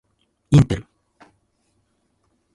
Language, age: Japanese, 40-49